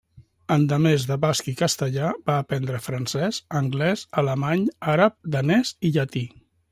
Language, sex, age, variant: Catalan, male, 50-59, Central